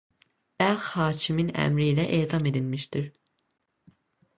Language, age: Azerbaijani, under 19